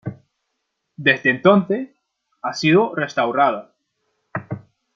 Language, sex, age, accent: Spanish, male, 19-29, España: Sur peninsular (Andalucia, Extremadura, Murcia)